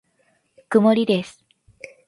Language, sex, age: Japanese, female, 19-29